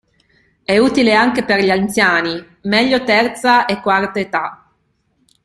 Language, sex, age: Italian, female, 30-39